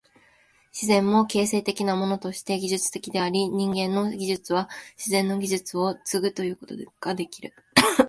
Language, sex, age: Japanese, female, 19-29